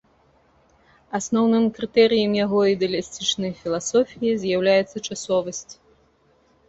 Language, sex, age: Belarusian, female, 40-49